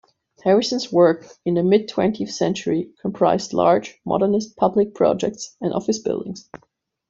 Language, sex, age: English, female, 19-29